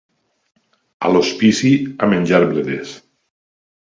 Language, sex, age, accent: Catalan, male, 40-49, valencià